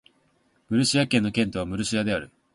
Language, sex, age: Japanese, male, 19-29